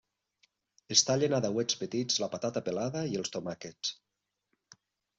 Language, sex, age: Catalan, male, 40-49